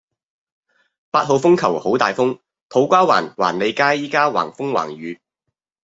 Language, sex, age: Cantonese, male, 19-29